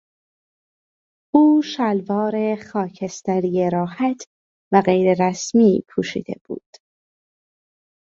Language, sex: Persian, female